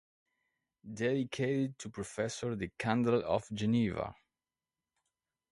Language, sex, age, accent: Spanish, male, 30-39, Rioplatense: Argentina, Uruguay, este de Bolivia, Paraguay